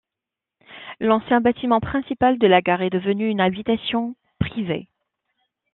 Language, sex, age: French, female, 30-39